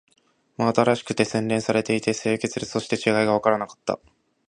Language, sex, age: Japanese, male, 19-29